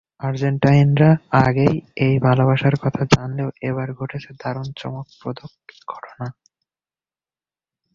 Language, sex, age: Bengali, male, 19-29